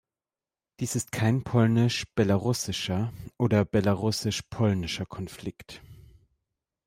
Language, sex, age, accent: German, male, 30-39, Deutschland Deutsch